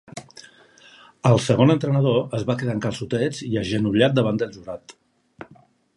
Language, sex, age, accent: Catalan, male, 50-59, Barceloní